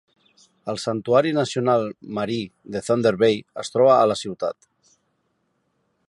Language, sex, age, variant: Catalan, male, 30-39, Central